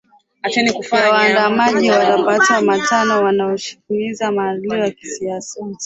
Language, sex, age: Swahili, female, 19-29